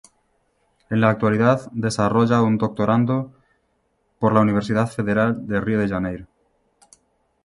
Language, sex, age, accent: Spanish, male, 30-39, España: Norte peninsular (Asturias, Castilla y León, Cantabria, País Vasco, Navarra, Aragón, La Rioja, Guadalajara, Cuenca)